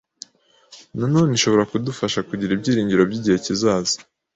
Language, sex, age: Kinyarwanda, male, 30-39